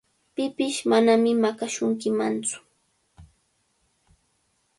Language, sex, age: Cajatambo North Lima Quechua, female, 19-29